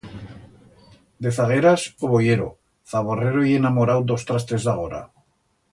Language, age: Aragonese, 60-69